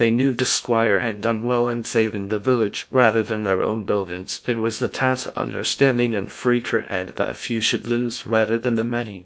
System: TTS, GlowTTS